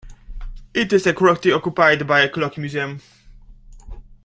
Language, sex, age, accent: English, male, 19-29, United States English